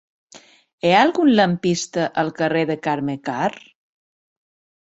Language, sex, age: Catalan, female, 50-59